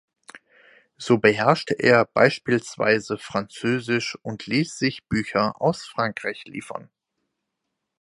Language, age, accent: German, 19-29, Deutschland Deutsch